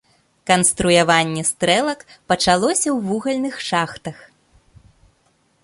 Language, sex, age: Belarusian, female, 30-39